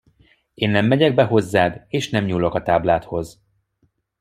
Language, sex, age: Hungarian, male, 30-39